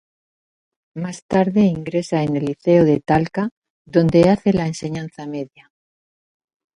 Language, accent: Spanish, España: Centro-Sur peninsular (Madrid, Toledo, Castilla-La Mancha)